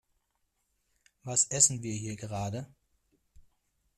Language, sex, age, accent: German, male, 40-49, Deutschland Deutsch